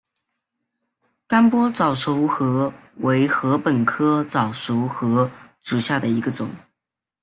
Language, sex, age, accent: Chinese, male, under 19, 出生地：湖南省